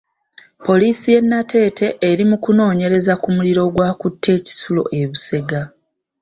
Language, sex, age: Ganda, female, 19-29